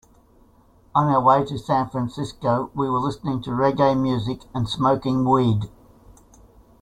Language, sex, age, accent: English, male, 70-79, Australian English